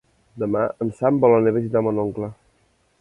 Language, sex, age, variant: Catalan, male, 19-29, Central